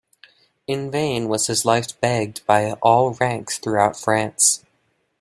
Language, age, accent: English, under 19, United States English